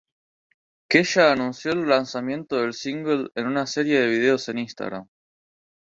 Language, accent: Spanish, Rioplatense: Argentina, Uruguay, este de Bolivia, Paraguay